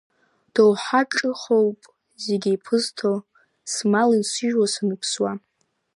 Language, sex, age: Abkhazian, female, under 19